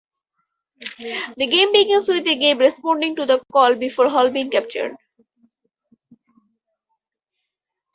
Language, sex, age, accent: English, female, 19-29, United States English